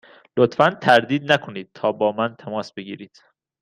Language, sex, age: Persian, male, 19-29